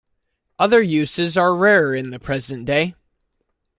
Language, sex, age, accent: English, male, 19-29, United States English